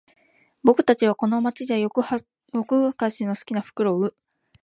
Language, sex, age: Japanese, female, 19-29